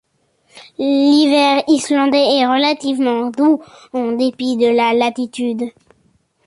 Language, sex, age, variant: French, male, under 19, Français de métropole